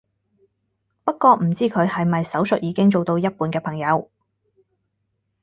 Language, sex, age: Cantonese, female, 30-39